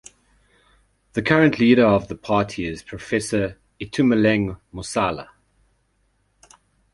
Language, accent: English, Southern African (South Africa, Zimbabwe, Namibia)